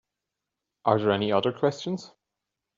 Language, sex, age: English, male, 19-29